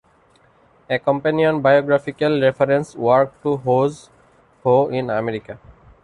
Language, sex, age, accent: English, male, 19-29, India and South Asia (India, Pakistan, Sri Lanka)